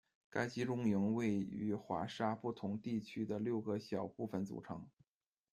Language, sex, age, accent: Chinese, male, 30-39, 出生地：北京市